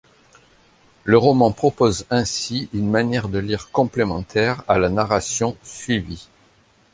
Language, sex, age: French, male, 50-59